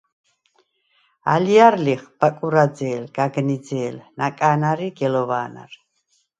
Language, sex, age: Svan, female, 70-79